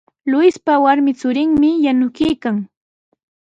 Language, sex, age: Sihuas Ancash Quechua, female, 19-29